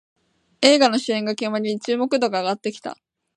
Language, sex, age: Japanese, female, 19-29